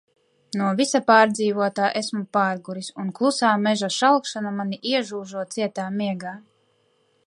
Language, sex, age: Latvian, female, 19-29